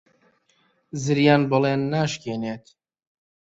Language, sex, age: Central Kurdish, male, 30-39